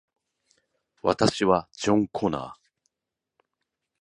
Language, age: Japanese, 50-59